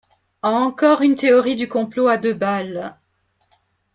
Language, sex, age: French, female, 50-59